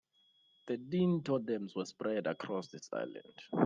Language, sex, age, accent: English, male, 19-29, Southern African (South Africa, Zimbabwe, Namibia)